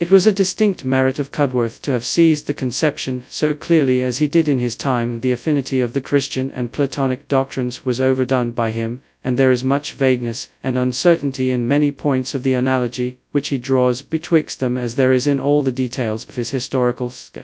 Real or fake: fake